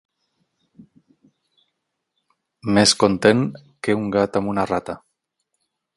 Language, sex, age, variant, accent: Catalan, male, 40-49, Tortosí, nord-occidental